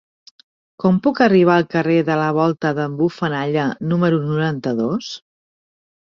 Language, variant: Catalan, Central